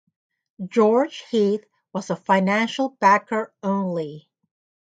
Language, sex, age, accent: English, female, 50-59, United States English